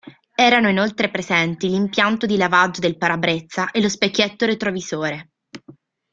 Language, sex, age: Italian, female, 19-29